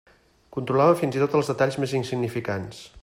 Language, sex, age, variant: Catalan, male, 50-59, Central